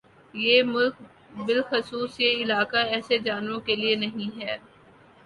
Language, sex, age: Urdu, female, 19-29